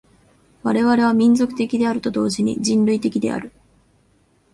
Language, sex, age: Japanese, female, 19-29